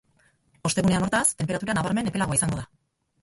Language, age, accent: Basque, 50-59, Erdialdekoa edo Nafarra (Gipuzkoa, Nafarroa)